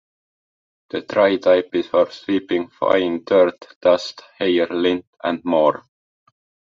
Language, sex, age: English, male, 19-29